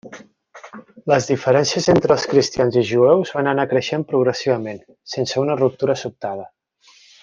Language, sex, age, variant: Catalan, male, 30-39, Central